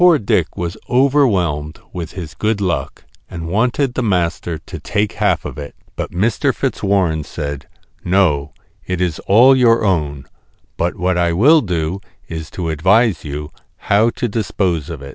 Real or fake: real